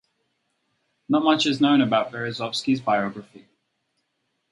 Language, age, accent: English, 30-39, Australian English